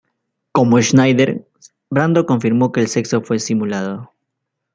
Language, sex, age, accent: Spanish, male, 19-29, Andino-Pacífico: Colombia, Perú, Ecuador, oeste de Bolivia y Venezuela andina